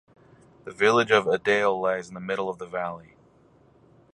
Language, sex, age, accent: English, male, 40-49, United States English